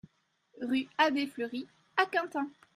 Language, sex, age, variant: French, female, 30-39, Français de métropole